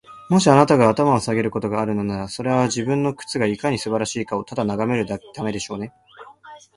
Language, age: Japanese, 19-29